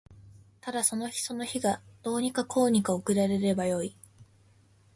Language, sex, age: Japanese, female, 19-29